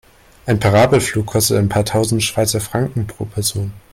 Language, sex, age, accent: German, male, under 19, Deutschland Deutsch